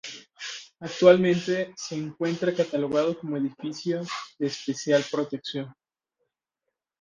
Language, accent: Spanish, México